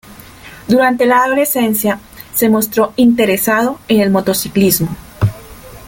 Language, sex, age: Spanish, female, 30-39